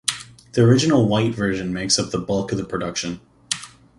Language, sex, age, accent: English, male, 30-39, Canadian English